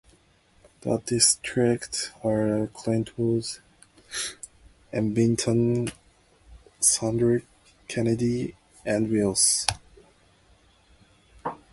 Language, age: English, 19-29